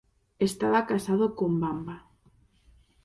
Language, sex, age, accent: Spanish, female, under 19, España: Norte peninsular (Asturias, Castilla y León, Cantabria, País Vasco, Navarra, Aragón, La Rioja, Guadalajara, Cuenca)